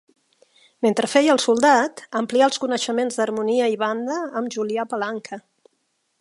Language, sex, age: Catalan, female, 50-59